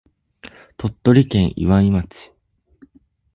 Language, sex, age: Japanese, male, 19-29